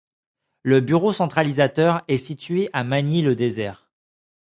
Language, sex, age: French, male, 30-39